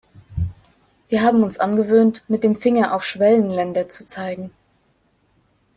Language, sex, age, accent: German, female, 19-29, Deutschland Deutsch